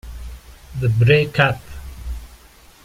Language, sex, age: Italian, male, 50-59